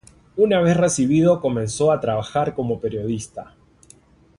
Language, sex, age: Spanish, male, 19-29